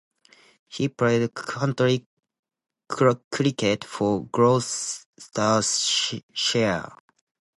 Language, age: English, under 19